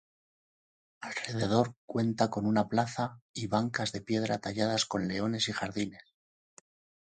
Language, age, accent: Spanish, 50-59, España: Centro-Sur peninsular (Madrid, Toledo, Castilla-La Mancha)